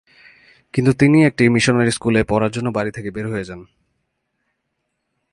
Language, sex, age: Bengali, male, 19-29